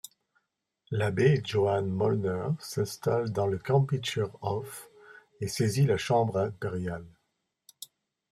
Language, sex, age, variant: French, male, 60-69, Français de métropole